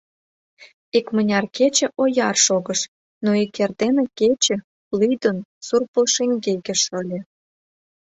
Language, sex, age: Mari, female, 19-29